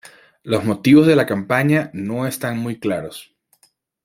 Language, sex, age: Spanish, male, 19-29